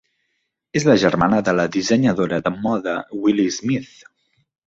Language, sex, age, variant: Catalan, male, 19-29, Central